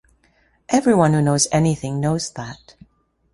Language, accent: English, Canadian English